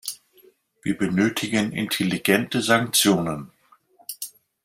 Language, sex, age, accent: German, male, 60-69, Deutschland Deutsch